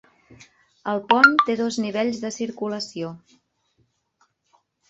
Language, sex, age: Catalan, female, 60-69